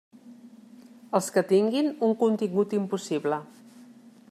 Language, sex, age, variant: Catalan, female, 40-49, Central